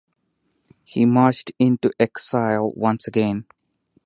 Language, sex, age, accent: English, male, 30-39, India and South Asia (India, Pakistan, Sri Lanka)